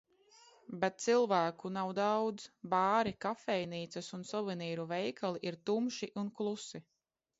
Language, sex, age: Latvian, female, 30-39